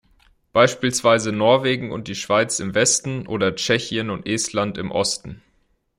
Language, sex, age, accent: German, male, 19-29, Deutschland Deutsch